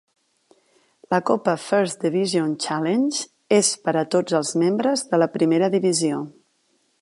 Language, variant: Catalan, Central